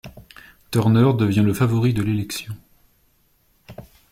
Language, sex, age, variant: French, male, 19-29, Français de métropole